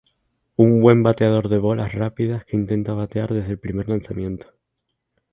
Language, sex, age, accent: Spanish, male, 19-29, España: Islas Canarias